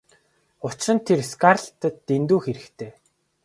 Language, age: Mongolian, 19-29